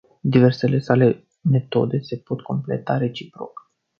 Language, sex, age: Romanian, male, 19-29